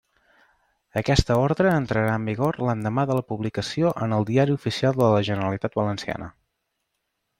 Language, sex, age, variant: Catalan, male, 30-39, Central